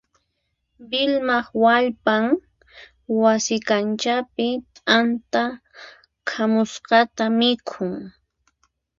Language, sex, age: Puno Quechua, female, 30-39